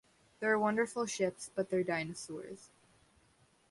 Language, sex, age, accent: English, female, under 19, United States English